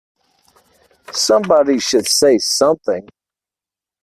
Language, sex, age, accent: English, male, 30-39, United States English